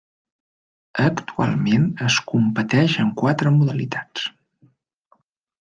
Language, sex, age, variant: Catalan, male, 40-49, Central